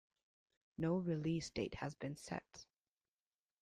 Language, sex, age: English, female, 40-49